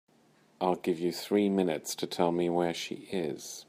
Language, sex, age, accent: English, male, 40-49, England English